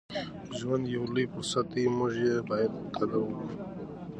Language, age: Pashto, 30-39